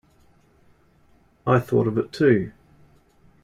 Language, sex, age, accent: English, male, 40-49, New Zealand English